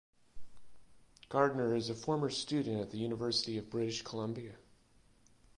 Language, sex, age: English, male, 40-49